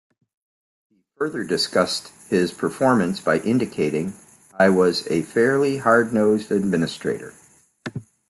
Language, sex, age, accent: English, male, 60-69, United States English